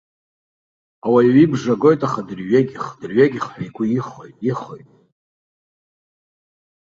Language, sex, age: Abkhazian, male, 50-59